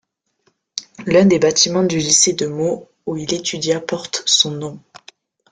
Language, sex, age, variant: French, female, under 19, Français de métropole